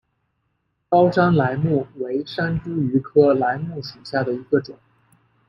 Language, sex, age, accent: Chinese, male, 19-29, 出生地：江苏省